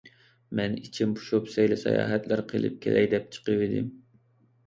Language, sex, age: Uyghur, male, 19-29